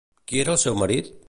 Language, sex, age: Catalan, male, 40-49